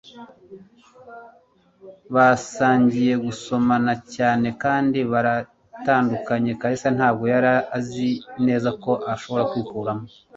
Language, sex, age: Kinyarwanda, male, 40-49